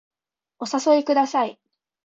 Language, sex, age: Japanese, female, 19-29